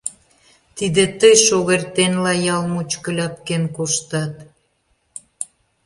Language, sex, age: Mari, female, 60-69